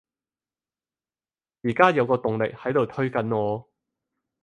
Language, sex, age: Cantonese, male, 30-39